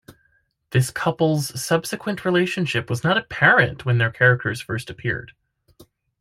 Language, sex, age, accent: English, male, 30-39, United States English